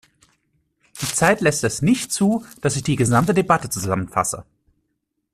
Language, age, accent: German, 19-29, Deutschland Deutsch